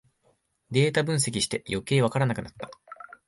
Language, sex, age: Japanese, male, 19-29